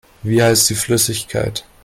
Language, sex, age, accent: German, male, under 19, Deutschland Deutsch